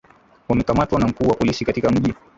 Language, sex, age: Swahili, male, 19-29